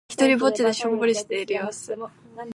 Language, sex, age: Japanese, female, 19-29